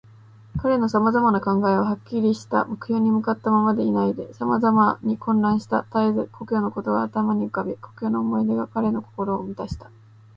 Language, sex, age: Japanese, female, 19-29